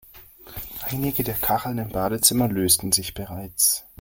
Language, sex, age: German, male, 19-29